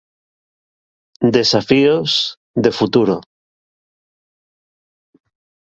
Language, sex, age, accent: Galician, male, 50-59, Atlántico (seseo e gheada)